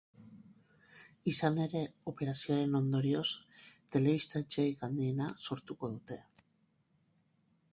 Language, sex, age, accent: Basque, female, 40-49, Mendebalekoa (Araba, Bizkaia, Gipuzkoako mendebaleko herri batzuk)